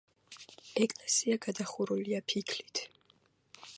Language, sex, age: Georgian, female, 19-29